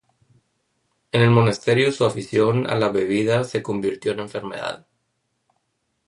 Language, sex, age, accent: Spanish, male, 30-39, México